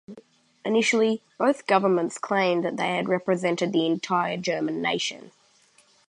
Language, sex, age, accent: English, male, under 19, New Zealand English